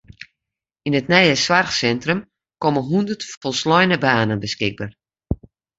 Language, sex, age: Western Frisian, female, 50-59